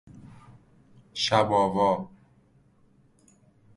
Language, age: Persian, 19-29